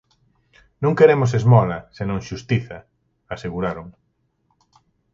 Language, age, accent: Galician, 40-49, Oriental (común en zona oriental)